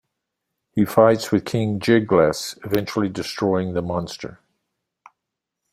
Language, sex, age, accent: English, male, 60-69, United States English